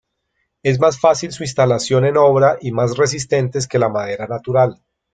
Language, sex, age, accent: Spanish, male, 30-39, Andino-Pacífico: Colombia, Perú, Ecuador, oeste de Bolivia y Venezuela andina